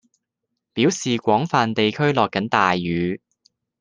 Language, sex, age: Cantonese, male, 19-29